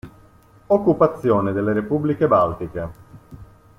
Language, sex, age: Italian, male, 30-39